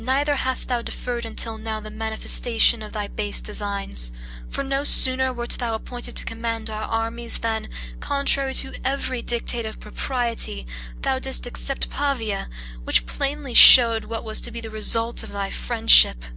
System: none